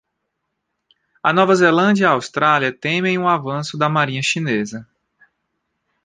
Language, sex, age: Portuguese, male, 19-29